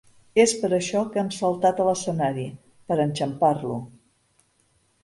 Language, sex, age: Catalan, female, 50-59